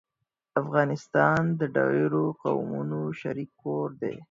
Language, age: Pashto, 19-29